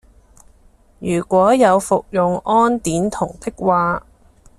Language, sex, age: Cantonese, female, 30-39